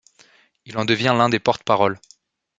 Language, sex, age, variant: French, male, 19-29, Français de métropole